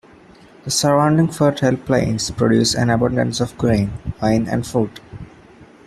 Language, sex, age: English, male, 19-29